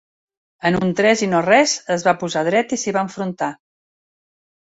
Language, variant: Catalan, Central